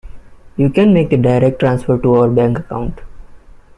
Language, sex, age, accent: English, male, 19-29, India and South Asia (India, Pakistan, Sri Lanka)